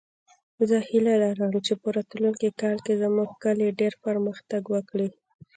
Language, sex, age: Pashto, female, 19-29